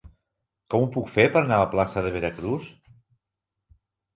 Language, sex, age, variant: Catalan, male, 50-59, Central